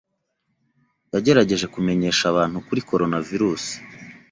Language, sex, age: Kinyarwanda, male, 19-29